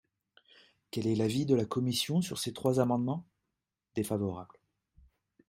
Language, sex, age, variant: French, male, 30-39, Français de métropole